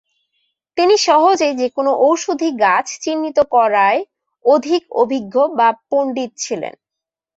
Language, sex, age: Bengali, female, 19-29